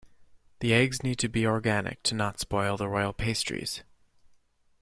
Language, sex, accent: English, male, United States English